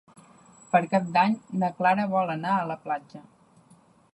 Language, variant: Catalan, Central